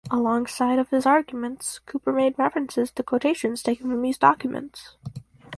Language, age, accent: English, under 19, Canadian English